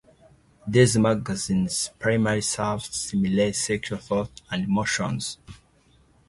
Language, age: English, 19-29